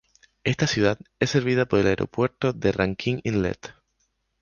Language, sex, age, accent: Spanish, male, 19-29, España: Islas Canarias